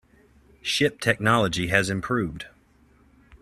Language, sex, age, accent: English, male, 30-39, United States English